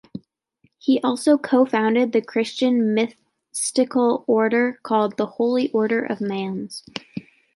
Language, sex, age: English, female, 19-29